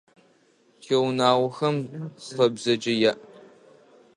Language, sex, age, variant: Adyghe, male, under 19, Адыгабзэ (Кирил, пстэумэ зэдыряе)